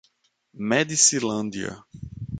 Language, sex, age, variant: Portuguese, male, 30-39, Portuguese (Brasil)